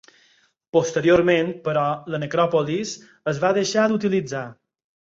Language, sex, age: Catalan, male, 40-49